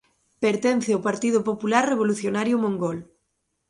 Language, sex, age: Galician, female, 19-29